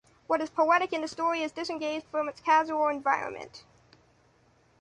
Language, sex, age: English, male, under 19